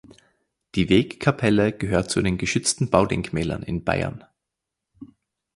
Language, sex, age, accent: German, male, 19-29, Österreichisches Deutsch